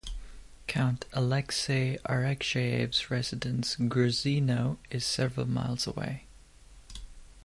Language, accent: English, United States English